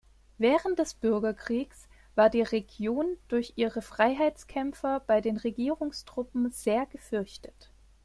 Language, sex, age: German, female, 30-39